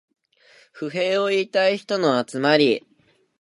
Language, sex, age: Japanese, male, 19-29